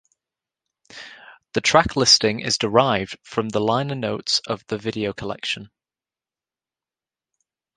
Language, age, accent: English, 19-29, England English; yorkshire